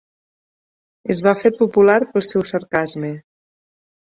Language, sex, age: Catalan, female, 30-39